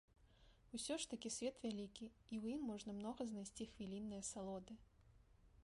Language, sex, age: Belarusian, female, 19-29